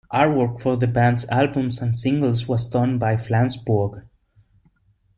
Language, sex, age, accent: English, male, 30-39, United States English